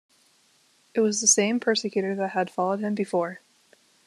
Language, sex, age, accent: English, female, under 19, United States English